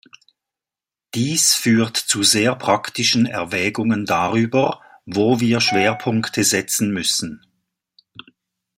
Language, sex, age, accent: German, male, 60-69, Schweizerdeutsch